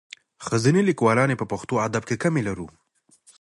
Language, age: Pashto, 19-29